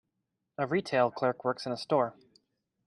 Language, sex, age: English, male, 19-29